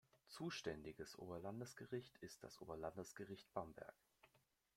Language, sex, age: German, male, under 19